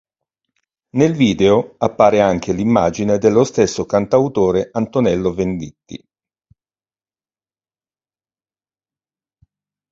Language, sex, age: Italian, male, 60-69